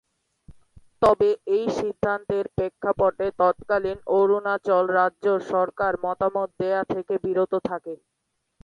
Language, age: Bengali, under 19